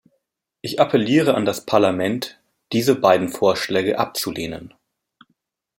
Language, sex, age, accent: German, male, 30-39, Deutschland Deutsch